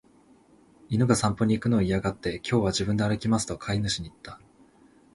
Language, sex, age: Japanese, male, 19-29